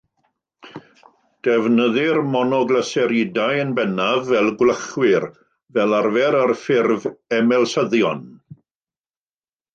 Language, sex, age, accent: Welsh, male, 50-59, Y Deyrnas Unedig Cymraeg